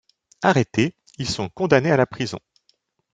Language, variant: French, Français de métropole